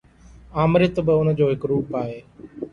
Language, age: Sindhi, under 19